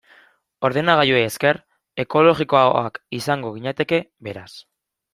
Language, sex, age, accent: Basque, male, 19-29, Mendebalekoa (Araba, Bizkaia, Gipuzkoako mendebaleko herri batzuk)